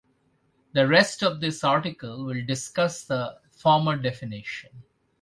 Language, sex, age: English, male, 50-59